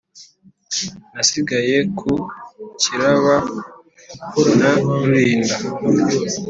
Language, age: Kinyarwanda, 19-29